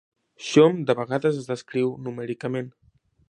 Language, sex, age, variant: Catalan, male, under 19, Central